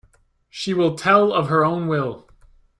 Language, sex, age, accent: English, male, 19-29, Canadian English